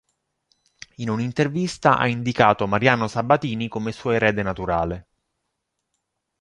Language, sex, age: Italian, male, 30-39